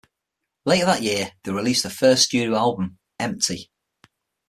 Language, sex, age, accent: English, male, 40-49, England English